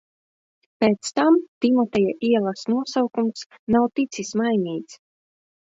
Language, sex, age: Latvian, female, 19-29